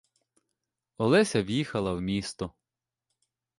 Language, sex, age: Ukrainian, male, 30-39